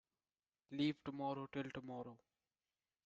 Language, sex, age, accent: English, male, under 19, India and South Asia (India, Pakistan, Sri Lanka)